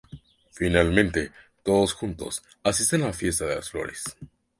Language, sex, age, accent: Spanish, male, 19-29, México